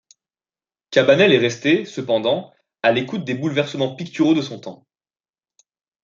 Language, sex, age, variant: French, male, 19-29, Français de métropole